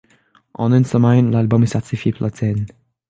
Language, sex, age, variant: French, male, under 19, Français de métropole